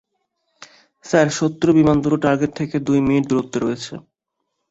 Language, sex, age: Bengali, male, 19-29